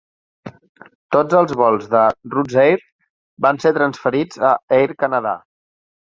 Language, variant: Catalan, Central